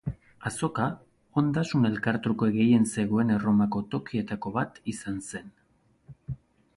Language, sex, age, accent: Basque, male, 30-39, Mendebalekoa (Araba, Bizkaia, Gipuzkoako mendebaleko herri batzuk)